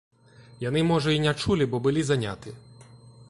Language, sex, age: Belarusian, male, 19-29